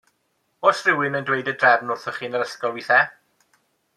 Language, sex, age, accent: Welsh, male, 19-29, Y Deyrnas Unedig Cymraeg